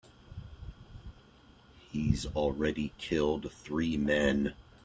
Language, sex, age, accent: English, male, 40-49, United States English